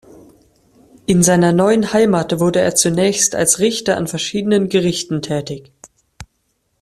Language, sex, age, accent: German, male, under 19, Deutschland Deutsch